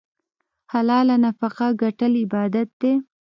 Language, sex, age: Pashto, female, 19-29